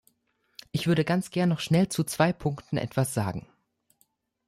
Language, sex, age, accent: German, male, under 19, Deutschland Deutsch